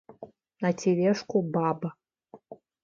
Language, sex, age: Russian, female, 19-29